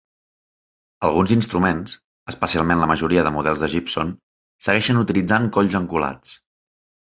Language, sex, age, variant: Catalan, male, 19-29, Central